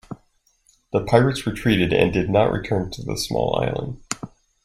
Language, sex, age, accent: English, male, 40-49, United States English